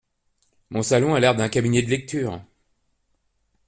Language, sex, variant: French, male, Français de métropole